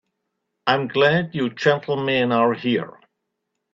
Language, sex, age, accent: English, male, 60-69, England English